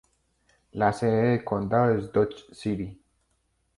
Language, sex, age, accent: Spanish, male, 19-29, Andino-Pacífico: Colombia, Perú, Ecuador, oeste de Bolivia y Venezuela andina